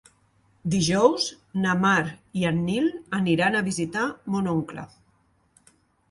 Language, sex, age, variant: Catalan, female, 40-49, Central